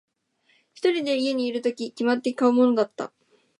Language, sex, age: Japanese, female, 19-29